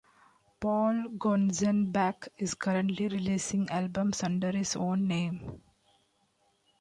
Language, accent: English, India and South Asia (India, Pakistan, Sri Lanka)